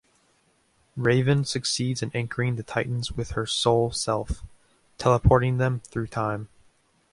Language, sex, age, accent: English, male, 19-29, United States English